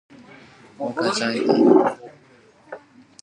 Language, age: English, under 19